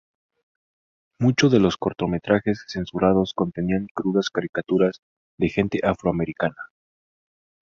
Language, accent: Spanish, México